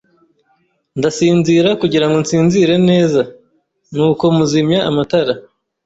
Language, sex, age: Kinyarwanda, male, 30-39